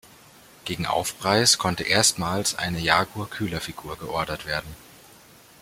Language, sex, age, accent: German, male, 19-29, Deutschland Deutsch